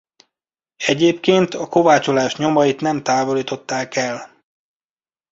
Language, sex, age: Hungarian, male, 30-39